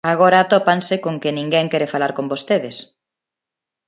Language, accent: Galician, Neofalante